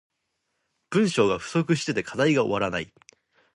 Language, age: Japanese, under 19